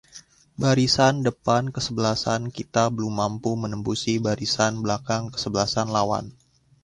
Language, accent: Indonesian, Indonesia